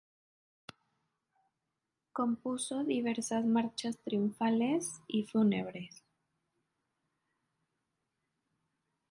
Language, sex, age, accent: Spanish, female, 19-29, México